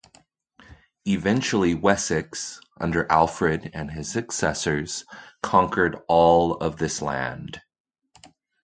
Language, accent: English, United States English